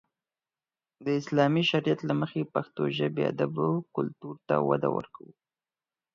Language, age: Pashto, 19-29